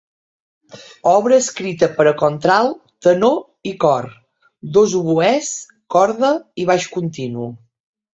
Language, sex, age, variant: Catalan, female, 50-59, Central